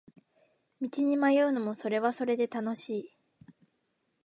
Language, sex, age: Japanese, female, 19-29